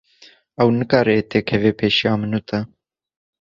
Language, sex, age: Kurdish, male, 19-29